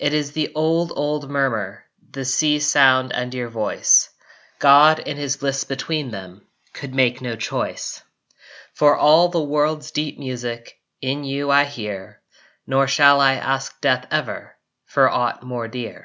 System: none